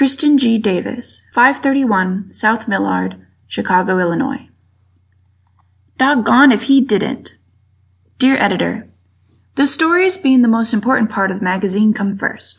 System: none